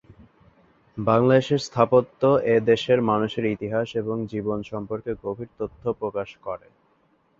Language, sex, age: Bengali, male, 19-29